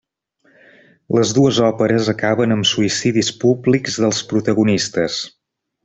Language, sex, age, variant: Catalan, male, 30-39, Central